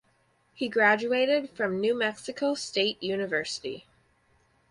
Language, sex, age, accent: English, female, 30-39, Canadian English